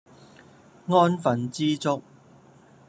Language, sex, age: Cantonese, male, 40-49